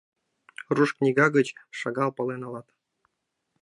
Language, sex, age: Mari, male, 19-29